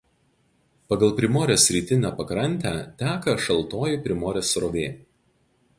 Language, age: Lithuanian, 40-49